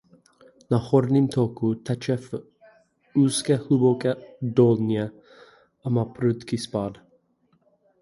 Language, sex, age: Czech, male, 19-29